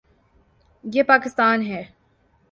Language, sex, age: Urdu, female, 19-29